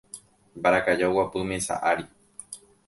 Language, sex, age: Guarani, male, 19-29